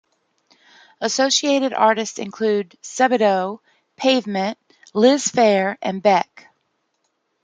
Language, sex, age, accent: English, female, 50-59, United States English